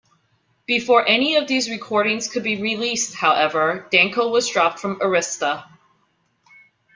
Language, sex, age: English, female, 40-49